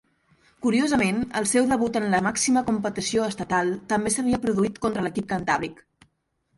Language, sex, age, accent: Catalan, female, 19-29, central; nord-occidental